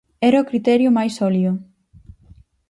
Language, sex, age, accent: Galician, female, 19-29, Central (gheada)